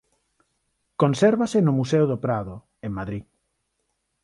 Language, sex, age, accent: Galician, male, 50-59, Neofalante